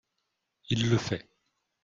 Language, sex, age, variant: French, male, 30-39, Français de métropole